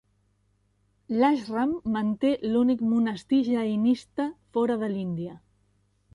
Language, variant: Catalan, Central